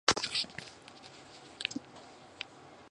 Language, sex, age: English, female, under 19